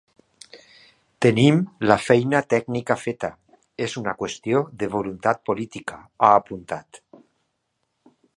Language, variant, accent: Catalan, Valencià central, valencià